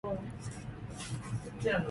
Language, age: Japanese, 19-29